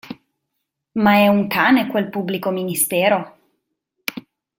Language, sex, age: Italian, female, 30-39